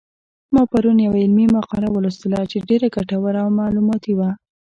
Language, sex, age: Pashto, female, under 19